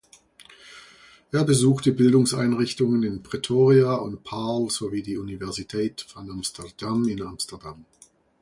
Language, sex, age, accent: German, male, 50-59, Deutschland Deutsch